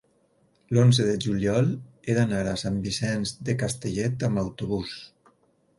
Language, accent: Catalan, valencià